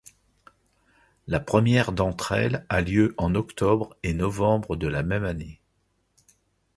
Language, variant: French, Français de métropole